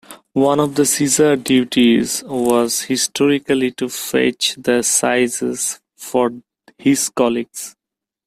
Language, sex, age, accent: English, male, 19-29, India and South Asia (India, Pakistan, Sri Lanka)